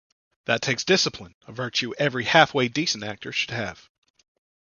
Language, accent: English, United States English